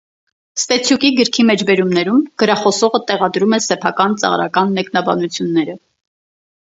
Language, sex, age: Armenian, female, 30-39